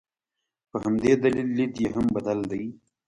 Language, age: Pashto, 19-29